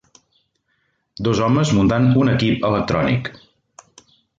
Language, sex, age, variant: Catalan, male, 40-49, Central